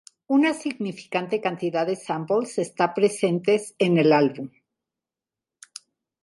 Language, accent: Spanish, México